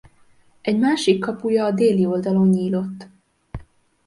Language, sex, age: Hungarian, female, 19-29